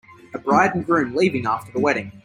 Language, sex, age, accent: English, male, 30-39, Australian English